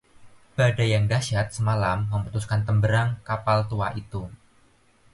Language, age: Indonesian, 19-29